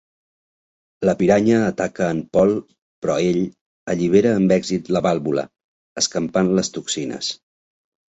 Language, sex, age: Catalan, male, 40-49